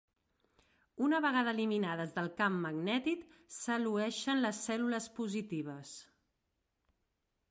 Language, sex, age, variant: Catalan, female, 40-49, Central